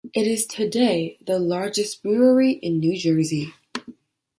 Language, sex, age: English, female, 19-29